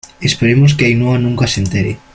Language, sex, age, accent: Spanish, male, under 19, España: Centro-Sur peninsular (Madrid, Toledo, Castilla-La Mancha)